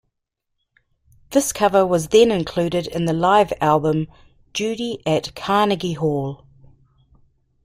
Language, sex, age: English, female, 40-49